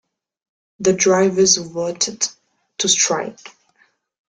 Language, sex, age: English, female, under 19